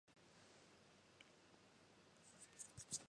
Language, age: English, 19-29